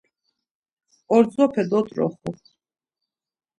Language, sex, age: Laz, female, 50-59